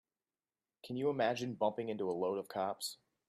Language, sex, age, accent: English, male, 19-29, United States English